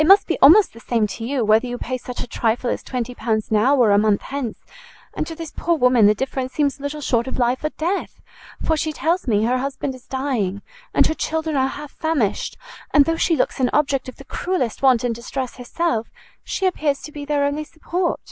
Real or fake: real